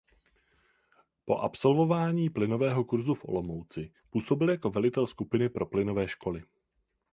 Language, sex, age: Czech, male, 19-29